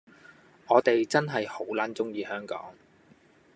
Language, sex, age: Cantonese, male, 30-39